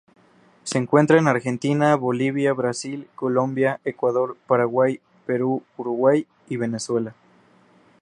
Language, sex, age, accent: Spanish, male, 19-29, México